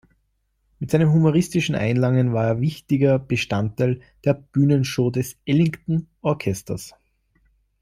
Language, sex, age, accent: German, male, 19-29, Österreichisches Deutsch